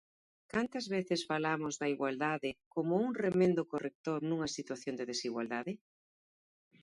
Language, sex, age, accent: Galician, female, 40-49, Normativo (estándar)